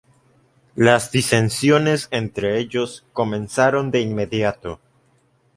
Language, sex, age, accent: Spanish, male, 19-29, México